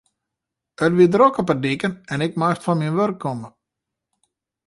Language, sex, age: Western Frisian, male, 40-49